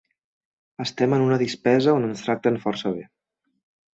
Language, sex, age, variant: Catalan, male, 19-29, Central